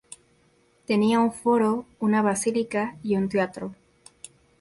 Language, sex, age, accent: Spanish, female, 19-29, México